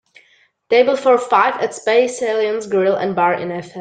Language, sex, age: English, female, 19-29